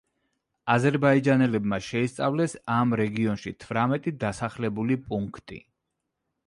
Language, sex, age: Georgian, male, 40-49